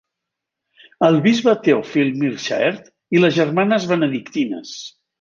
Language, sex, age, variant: Catalan, male, 60-69, Central